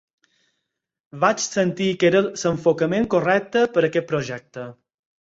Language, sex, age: Catalan, male, 40-49